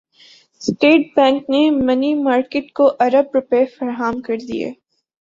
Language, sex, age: Urdu, female, 19-29